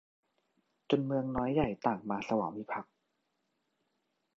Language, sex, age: Thai, male, 30-39